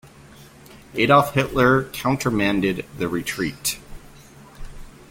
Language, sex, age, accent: English, male, 40-49, United States English